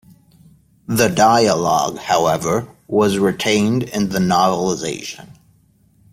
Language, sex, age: English, male, 19-29